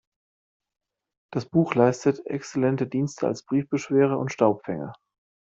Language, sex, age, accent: German, male, 30-39, Deutschland Deutsch